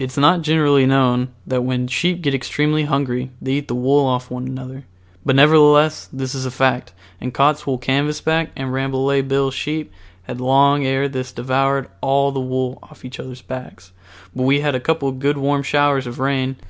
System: none